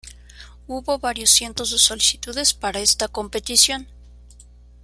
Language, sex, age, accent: Spanish, female, 30-39, México